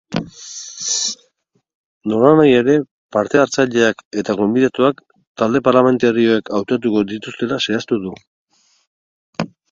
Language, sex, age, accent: Basque, male, 60-69, Mendebalekoa (Araba, Bizkaia, Gipuzkoako mendebaleko herri batzuk)